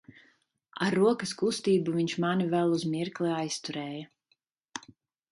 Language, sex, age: Latvian, female, 30-39